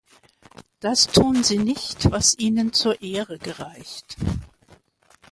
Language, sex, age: German, female, 70-79